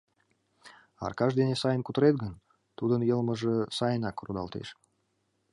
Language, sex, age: Mari, male, 19-29